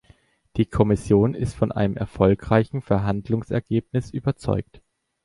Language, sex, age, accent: German, male, 19-29, Deutschland Deutsch